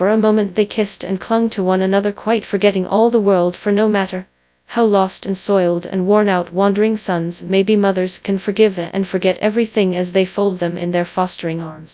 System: TTS, FastPitch